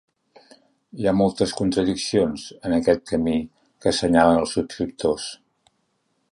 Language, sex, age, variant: Catalan, male, 50-59, Central